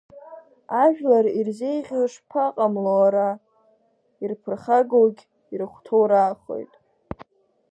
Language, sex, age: Abkhazian, female, under 19